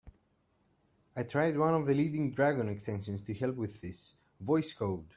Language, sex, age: English, male, 19-29